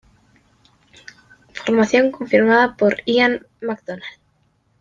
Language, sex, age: Spanish, female, 19-29